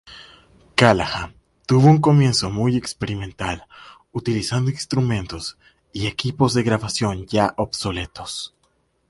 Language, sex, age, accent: Spanish, male, 19-29, Caribe: Cuba, Venezuela, Puerto Rico, República Dominicana, Panamá, Colombia caribeña, México caribeño, Costa del golfo de México